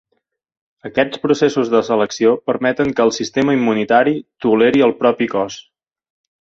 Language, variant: Catalan, Central